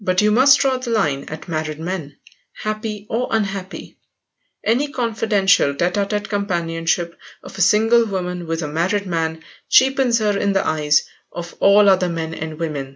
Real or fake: real